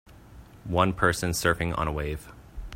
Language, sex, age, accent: English, male, 19-29, Canadian English